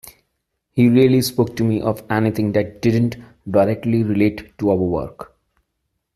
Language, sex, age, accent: English, male, 30-39, India and South Asia (India, Pakistan, Sri Lanka)